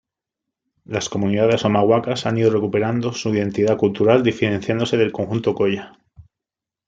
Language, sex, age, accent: Spanish, male, 30-39, España: Sur peninsular (Andalucia, Extremadura, Murcia)